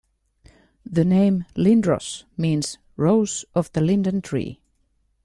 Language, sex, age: English, female, 40-49